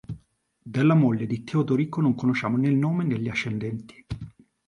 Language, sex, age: Italian, male, 40-49